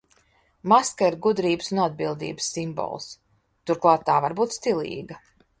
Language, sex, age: Latvian, female, 50-59